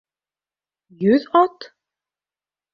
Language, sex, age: Bashkir, female, 19-29